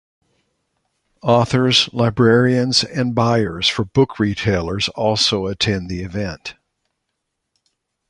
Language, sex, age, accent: English, male, 60-69, United States English